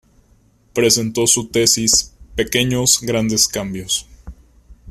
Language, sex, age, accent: Spanish, male, 19-29, México